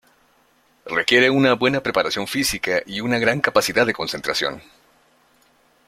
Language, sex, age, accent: Spanish, male, 30-39, México